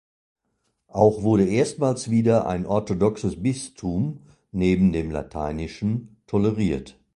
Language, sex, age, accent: German, male, 60-69, Deutschland Deutsch